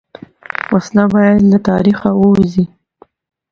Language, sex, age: Pashto, female, 19-29